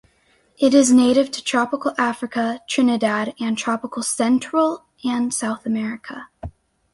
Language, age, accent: English, under 19, United States English